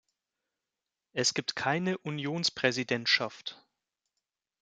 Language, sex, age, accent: German, male, 19-29, Deutschland Deutsch